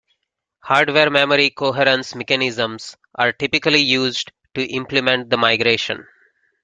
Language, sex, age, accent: English, male, 40-49, United States English